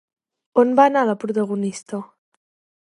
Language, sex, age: Catalan, female, 19-29